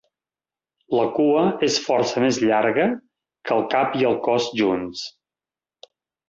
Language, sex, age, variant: Catalan, male, 50-59, Central